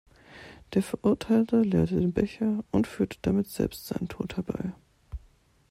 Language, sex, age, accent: German, male, 19-29, Deutschland Deutsch